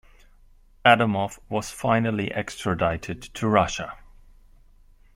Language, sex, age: English, male, 40-49